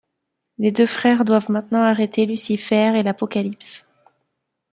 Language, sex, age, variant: French, female, 30-39, Français de métropole